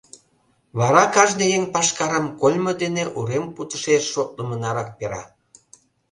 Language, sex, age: Mari, male, 50-59